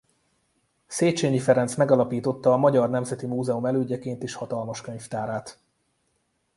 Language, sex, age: Hungarian, male, 30-39